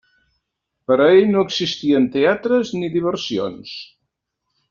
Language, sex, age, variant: Catalan, male, 70-79, Central